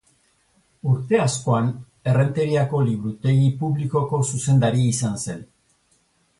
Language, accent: Basque, Erdialdekoa edo Nafarra (Gipuzkoa, Nafarroa)